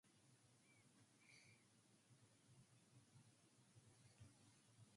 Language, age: English, 19-29